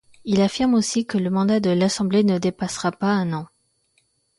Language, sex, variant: French, female, Français de métropole